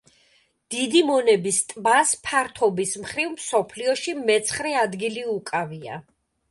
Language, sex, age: Georgian, female, 50-59